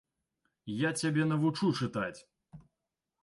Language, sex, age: Belarusian, male, 19-29